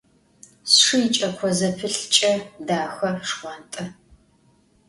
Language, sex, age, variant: Adyghe, female, 50-59, Адыгабзэ (Кирил, пстэумэ зэдыряе)